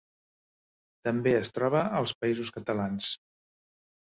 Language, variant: Catalan, Central